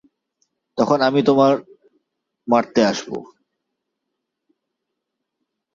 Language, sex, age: Bengali, male, 19-29